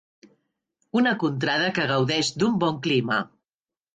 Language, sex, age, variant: Catalan, female, 50-59, Central